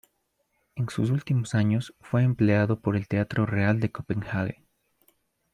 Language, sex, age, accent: Spanish, male, 30-39, Andino-Pacífico: Colombia, Perú, Ecuador, oeste de Bolivia y Venezuela andina